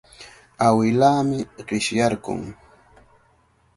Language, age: Cajatambo North Lima Quechua, 19-29